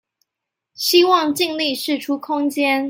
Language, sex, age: Chinese, female, 19-29